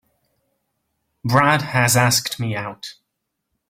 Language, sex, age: English, male, under 19